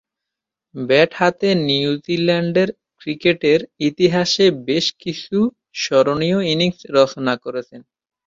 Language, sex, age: Bengali, male, 19-29